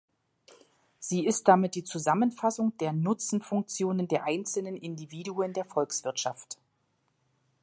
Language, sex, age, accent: German, female, 40-49, Deutschland Deutsch